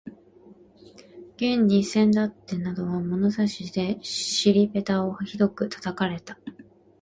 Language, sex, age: Japanese, female, 19-29